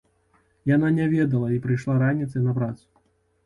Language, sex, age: Belarusian, male, 30-39